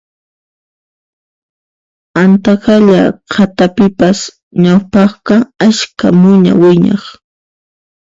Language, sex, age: Puno Quechua, female, 19-29